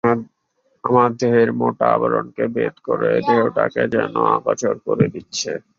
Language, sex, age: Bengali, male, 19-29